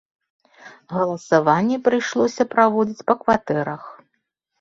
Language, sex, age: Belarusian, female, 50-59